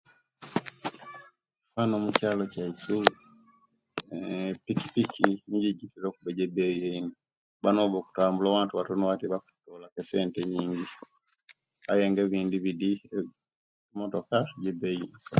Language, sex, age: Kenyi, male, 30-39